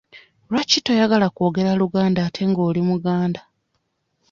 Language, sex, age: Ganda, female, 30-39